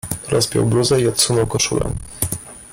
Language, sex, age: Polish, male, 40-49